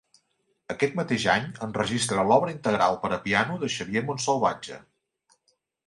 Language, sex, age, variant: Catalan, male, 40-49, Central